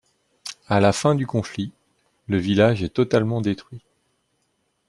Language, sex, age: French, male, 40-49